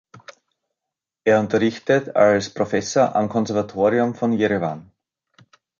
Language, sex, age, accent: German, male, 30-39, Österreichisches Deutsch